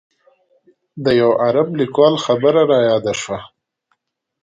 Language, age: Pashto, 19-29